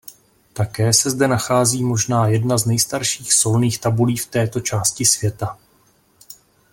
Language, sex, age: Czech, male, 30-39